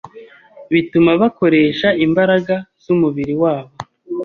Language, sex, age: Kinyarwanda, male, 30-39